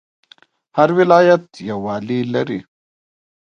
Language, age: Pashto, 30-39